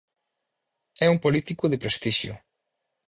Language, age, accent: Galician, 19-29, Oriental (común en zona oriental)